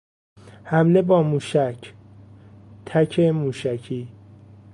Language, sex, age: Persian, male, 19-29